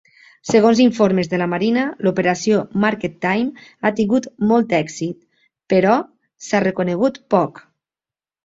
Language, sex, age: Catalan, female, 40-49